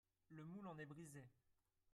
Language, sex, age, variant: French, male, 19-29, Français de métropole